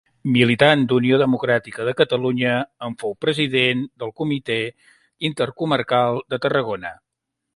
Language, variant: Catalan, Central